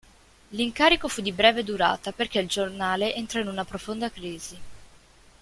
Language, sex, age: Italian, female, 19-29